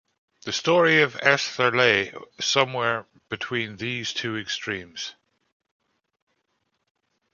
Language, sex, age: English, male, 40-49